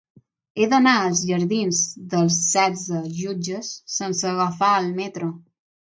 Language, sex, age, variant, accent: Catalan, female, under 19, Balear, balear; mallorquí